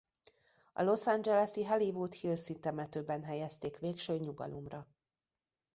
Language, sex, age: Hungarian, female, 30-39